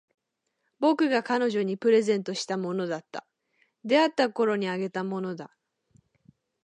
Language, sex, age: Japanese, female, 19-29